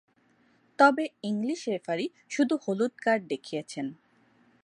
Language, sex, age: Bengali, female, 30-39